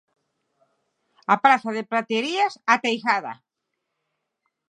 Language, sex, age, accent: Galician, male, 19-29, Central (gheada)